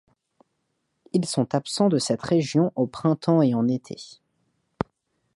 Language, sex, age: French, male, under 19